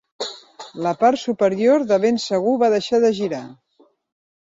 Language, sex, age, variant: Catalan, female, 40-49, Central